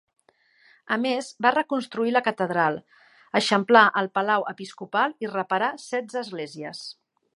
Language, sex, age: Catalan, female, 50-59